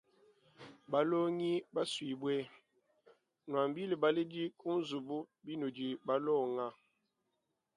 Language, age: Luba-Lulua, 19-29